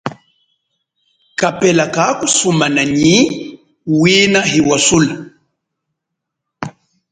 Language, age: Chokwe, 40-49